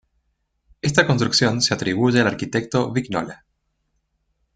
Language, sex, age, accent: Spanish, male, 30-39, Chileno: Chile, Cuyo